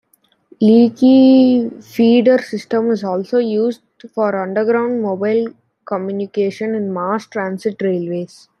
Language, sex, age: English, male, under 19